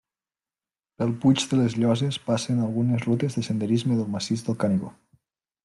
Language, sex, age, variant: Catalan, male, 19-29, Nord-Occidental